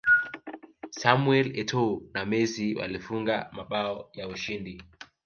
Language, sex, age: Swahili, male, 19-29